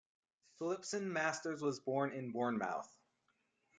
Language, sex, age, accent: English, male, 19-29, United States English